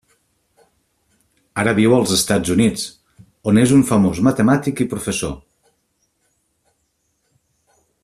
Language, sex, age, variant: Catalan, male, 40-49, Nord-Occidental